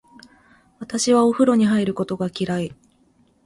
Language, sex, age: Japanese, female, 30-39